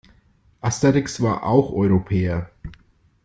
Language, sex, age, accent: German, male, 40-49, Deutschland Deutsch